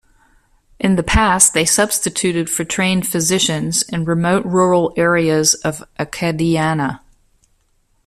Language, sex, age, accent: English, female, 50-59, United States English